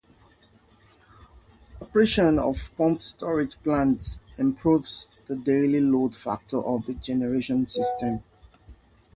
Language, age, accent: English, 40-49, England English